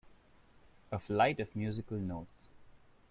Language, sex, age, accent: English, male, 19-29, India and South Asia (India, Pakistan, Sri Lanka)